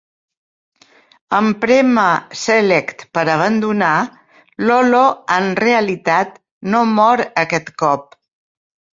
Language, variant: Catalan, Central